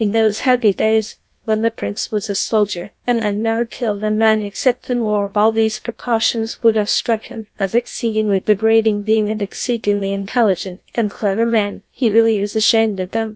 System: TTS, GlowTTS